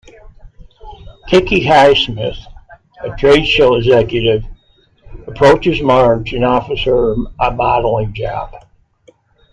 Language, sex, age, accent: English, male, 60-69, United States English